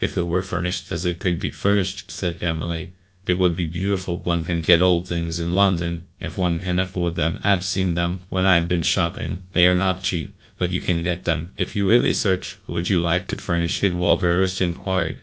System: TTS, GlowTTS